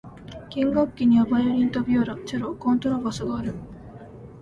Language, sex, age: Japanese, female, 19-29